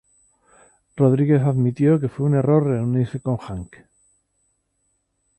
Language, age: Spanish, 60-69